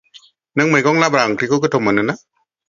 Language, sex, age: Bodo, female, 40-49